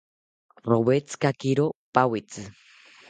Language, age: South Ucayali Ashéninka, under 19